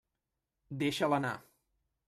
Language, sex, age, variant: Catalan, male, 19-29, Central